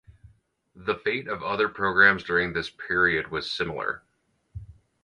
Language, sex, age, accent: English, male, 30-39, United States English